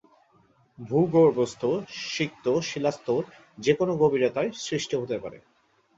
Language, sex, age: Bengali, male, 19-29